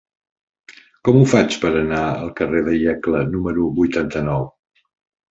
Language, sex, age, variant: Catalan, male, 60-69, Central